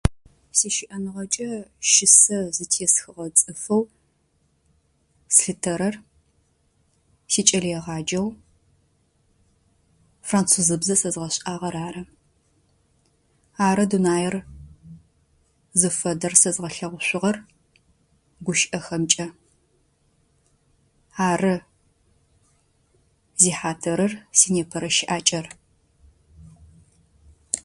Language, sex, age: Adyghe, female, 30-39